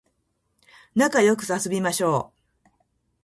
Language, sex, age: Japanese, female, 50-59